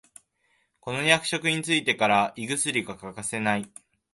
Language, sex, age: Japanese, male, under 19